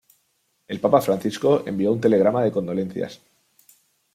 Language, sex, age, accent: Spanish, male, 19-29, España: Sur peninsular (Andalucia, Extremadura, Murcia)